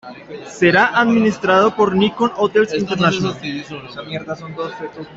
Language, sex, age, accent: Spanish, male, 19-29, Caribe: Cuba, Venezuela, Puerto Rico, República Dominicana, Panamá, Colombia caribeña, México caribeño, Costa del golfo de México